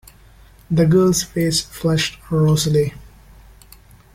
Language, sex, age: English, male, 19-29